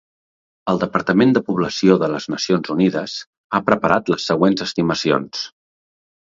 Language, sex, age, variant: Catalan, male, 40-49, Central